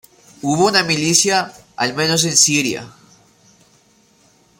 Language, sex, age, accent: Spanish, male, 19-29, Andino-Pacífico: Colombia, Perú, Ecuador, oeste de Bolivia y Venezuela andina